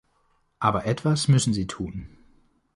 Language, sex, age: German, male, 19-29